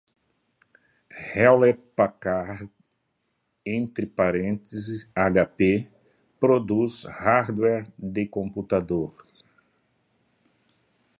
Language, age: Portuguese, 60-69